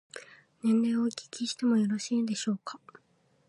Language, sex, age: Japanese, female, 19-29